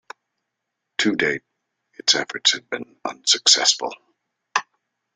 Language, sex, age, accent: English, male, 40-49, United States English